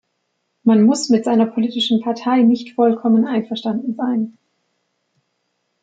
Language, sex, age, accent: German, female, 19-29, Deutschland Deutsch